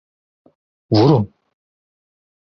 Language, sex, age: Turkish, male, 30-39